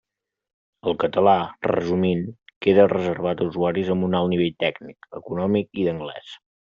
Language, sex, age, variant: Catalan, male, 30-39, Central